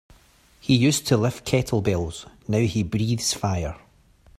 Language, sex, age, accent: English, male, 30-39, Scottish English